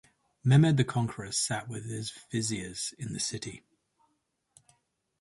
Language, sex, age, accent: English, male, 30-39, England English